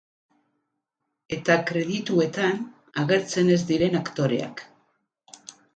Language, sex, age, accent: Basque, female, 50-59, Mendebalekoa (Araba, Bizkaia, Gipuzkoako mendebaleko herri batzuk)